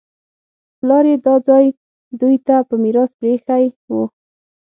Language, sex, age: Pashto, female, 19-29